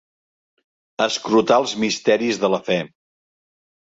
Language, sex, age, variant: Catalan, male, 60-69, Central